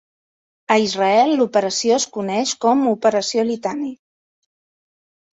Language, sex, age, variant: Catalan, female, 50-59, Central